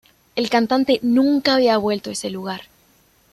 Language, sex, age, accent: Spanish, female, 19-29, Rioplatense: Argentina, Uruguay, este de Bolivia, Paraguay